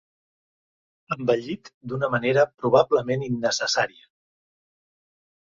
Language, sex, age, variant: Catalan, male, 40-49, Central